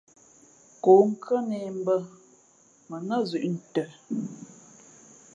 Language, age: Fe'fe', 19-29